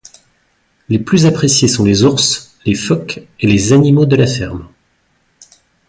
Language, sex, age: French, male, 40-49